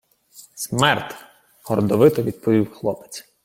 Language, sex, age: Ukrainian, male, 19-29